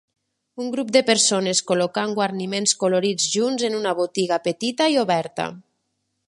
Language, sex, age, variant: Catalan, female, 30-39, Nord-Occidental